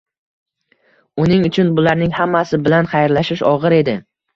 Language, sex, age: Uzbek, male, under 19